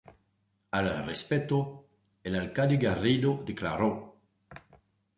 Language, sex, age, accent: Spanish, male, 60-69, Caribe: Cuba, Venezuela, Puerto Rico, República Dominicana, Panamá, Colombia caribeña, México caribeño, Costa del golfo de México